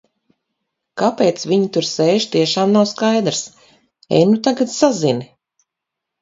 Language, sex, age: Latvian, female, 50-59